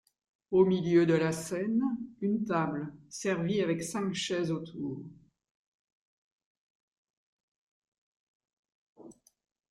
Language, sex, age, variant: French, female, 60-69, Français de métropole